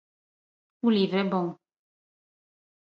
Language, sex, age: Portuguese, female, 30-39